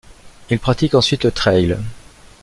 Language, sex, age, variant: French, male, 50-59, Français de métropole